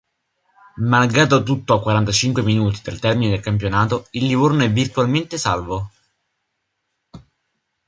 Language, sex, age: Italian, male, 19-29